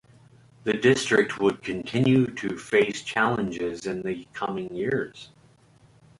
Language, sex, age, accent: English, male, 40-49, United States English